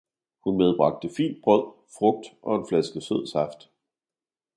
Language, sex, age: Danish, male, 40-49